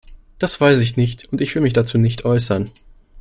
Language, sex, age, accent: German, male, 19-29, Deutschland Deutsch